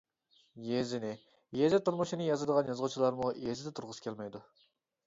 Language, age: Uyghur, 19-29